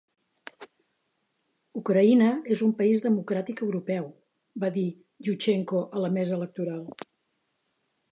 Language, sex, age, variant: Catalan, female, 70-79, Central